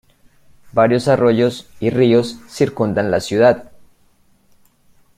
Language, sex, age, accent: Spanish, male, 19-29, Andino-Pacífico: Colombia, Perú, Ecuador, oeste de Bolivia y Venezuela andina